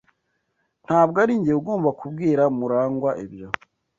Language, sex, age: Kinyarwanda, male, 19-29